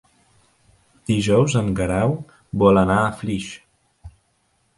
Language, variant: Catalan, Central